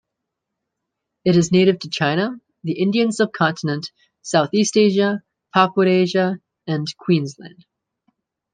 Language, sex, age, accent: English, male, 19-29, United States English